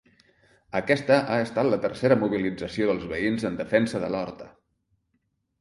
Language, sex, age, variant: Catalan, male, 50-59, Central